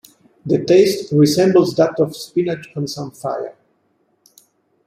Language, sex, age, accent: English, male, 60-69, United States English